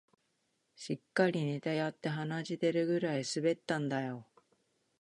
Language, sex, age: Japanese, female, 50-59